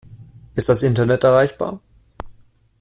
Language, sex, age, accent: German, male, 19-29, Deutschland Deutsch